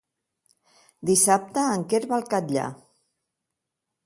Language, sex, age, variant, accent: Catalan, female, 60-69, Central, balear; central